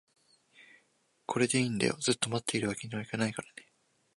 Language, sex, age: Japanese, male, under 19